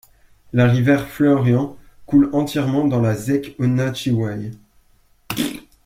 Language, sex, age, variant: French, male, 19-29, Français de métropole